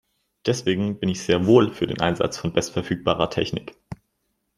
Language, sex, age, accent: German, male, 19-29, Deutschland Deutsch